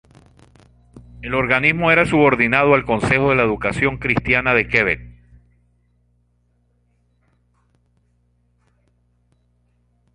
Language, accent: Spanish, Andino-Pacífico: Colombia, Perú, Ecuador, oeste de Bolivia y Venezuela andina